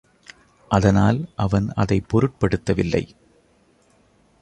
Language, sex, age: Tamil, male, 30-39